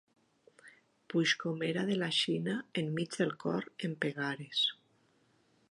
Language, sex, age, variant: Catalan, female, 50-59, Central